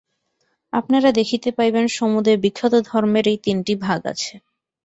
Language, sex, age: Bengali, female, 19-29